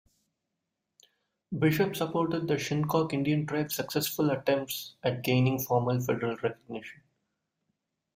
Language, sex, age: English, male, 19-29